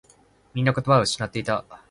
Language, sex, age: Japanese, male, 19-29